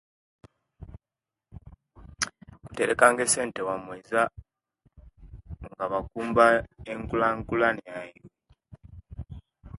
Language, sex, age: Kenyi, male, under 19